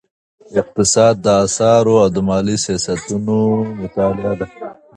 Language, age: Pashto, 40-49